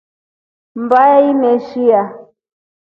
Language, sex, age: Rombo, female, 40-49